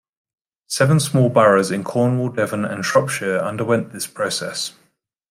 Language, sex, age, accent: English, male, 40-49, England English